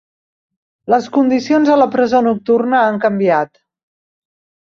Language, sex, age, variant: Catalan, female, 50-59, Central